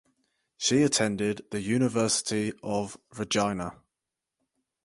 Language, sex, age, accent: English, male, 19-29, England English